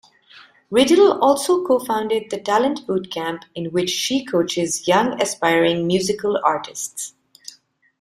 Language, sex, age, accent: English, female, 30-39, India and South Asia (India, Pakistan, Sri Lanka)